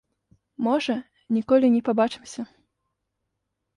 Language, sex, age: Belarusian, female, 19-29